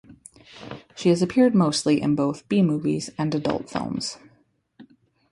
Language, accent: English, Canadian English